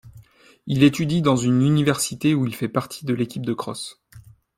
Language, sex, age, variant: French, male, 19-29, Français de métropole